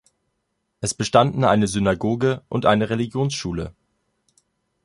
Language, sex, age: German, male, 19-29